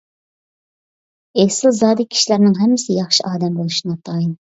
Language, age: Uyghur, under 19